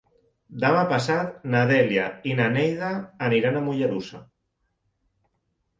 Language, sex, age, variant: Catalan, male, 30-39, Central